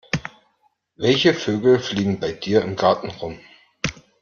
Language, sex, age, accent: German, male, 30-39, Deutschland Deutsch